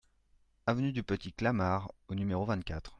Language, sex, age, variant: French, male, 30-39, Français de métropole